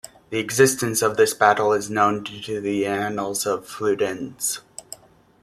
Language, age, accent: English, 19-29, United States English